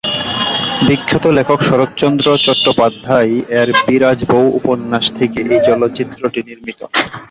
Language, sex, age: Bengali, male, 30-39